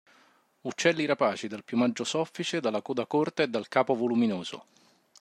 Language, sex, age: Italian, male, 40-49